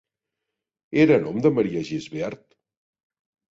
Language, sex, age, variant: Catalan, male, 50-59, Central